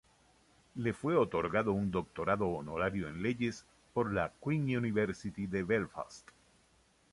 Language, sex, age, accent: Spanish, male, 60-69, Caribe: Cuba, Venezuela, Puerto Rico, República Dominicana, Panamá, Colombia caribeña, México caribeño, Costa del golfo de México